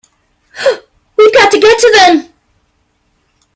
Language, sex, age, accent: English, female, 50-59, United States English